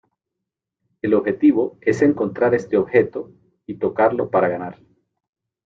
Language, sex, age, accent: Spanish, male, 40-49, América central